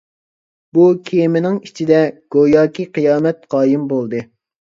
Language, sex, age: Uyghur, male, 19-29